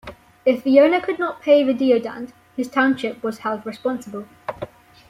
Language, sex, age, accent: English, female, under 19, England English